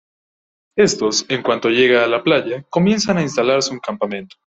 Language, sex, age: Spanish, male, 19-29